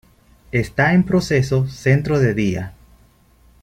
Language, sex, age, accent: Spanish, male, 19-29, Caribe: Cuba, Venezuela, Puerto Rico, República Dominicana, Panamá, Colombia caribeña, México caribeño, Costa del golfo de México